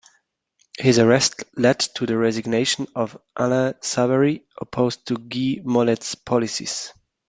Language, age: English, 30-39